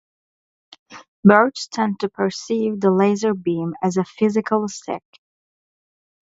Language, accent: English, United States English